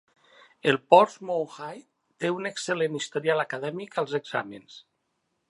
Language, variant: Catalan, Central